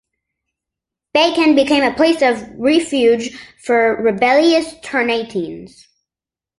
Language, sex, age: English, male, 19-29